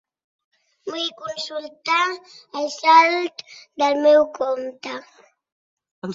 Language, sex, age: Catalan, female, 30-39